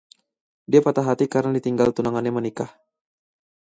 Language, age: Indonesian, 19-29